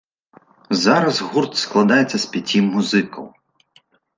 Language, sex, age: Belarusian, male, 19-29